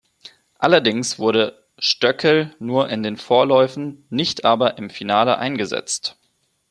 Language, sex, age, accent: German, male, 19-29, Deutschland Deutsch